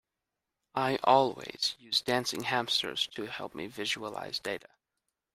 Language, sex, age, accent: English, male, under 19, United States English